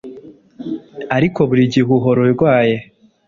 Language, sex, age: Kinyarwanda, male, 19-29